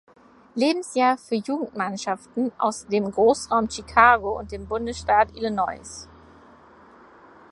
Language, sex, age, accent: German, female, 19-29, Deutschland Deutsch